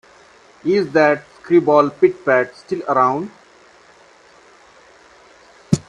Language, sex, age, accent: English, male, 50-59, India and South Asia (India, Pakistan, Sri Lanka)